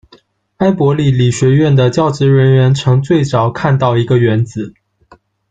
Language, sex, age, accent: Chinese, male, 19-29, 出生地：福建省